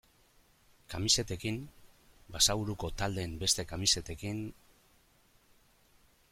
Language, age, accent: Basque, 50-59, Erdialdekoa edo Nafarra (Gipuzkoa, Nafarroa)